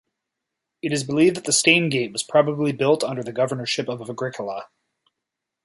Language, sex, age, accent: English, male, 30-39, Canadian English